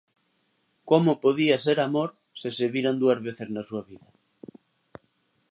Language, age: Galician, 40-49